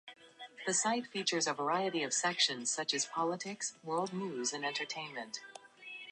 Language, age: English, under 19